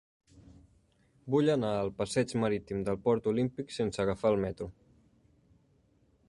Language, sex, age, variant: Catalan, male, 19-29, Central